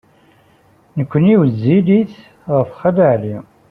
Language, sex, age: Kabyle, male, 40-49